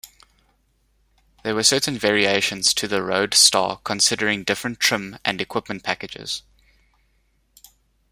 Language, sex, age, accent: English, male, 30-39, Southern African (South Africa, Zimbabwe, Namibia)